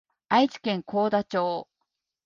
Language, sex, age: Japanese, female, 40-49